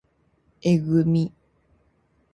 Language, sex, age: Japanese, female, 19-29